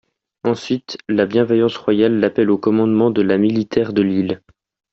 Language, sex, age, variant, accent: French, male, 19-29, Français d'Europe, Français de Suisse